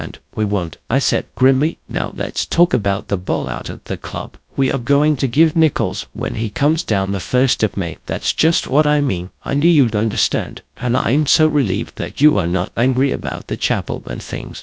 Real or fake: fake